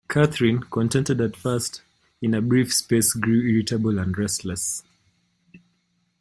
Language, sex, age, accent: English, male, 19-29, United States English